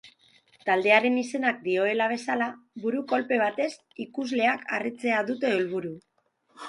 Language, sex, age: Basque, female, 19-29